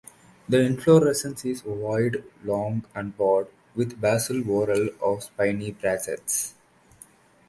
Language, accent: English, India and South Asia (India, Pakistan, Sri Lanka)